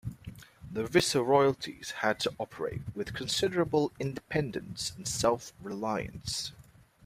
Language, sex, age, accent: English, male, 30-39, England English